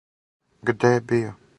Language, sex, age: Serbian, male, 19-29